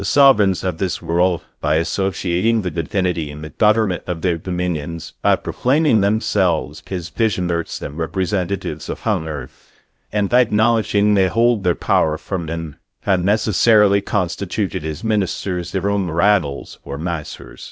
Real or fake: fake